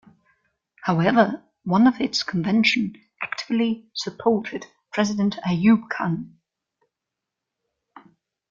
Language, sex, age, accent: English, female, 19-29, England English